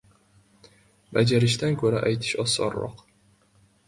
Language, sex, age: Uzbek, male, 19-29